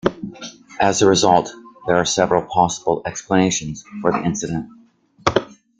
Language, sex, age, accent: English, male, 40-49, United States English